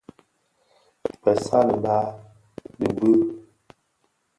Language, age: Bafia, 19-29